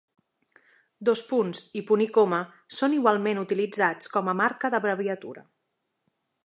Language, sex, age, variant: Catalan, female, 30-39, Central